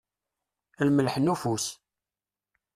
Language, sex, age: Kabyle, male, 30-39